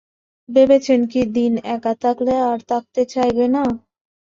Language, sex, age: Bengali, female, 19-29